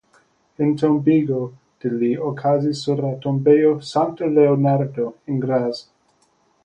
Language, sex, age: Esperanto, male, 30-39